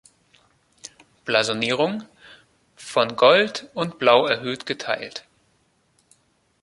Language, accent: German, Deutschland Deutsch